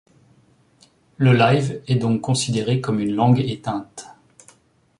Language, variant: French, Français de métropole